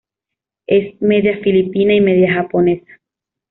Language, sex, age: Spanish, female, 19-29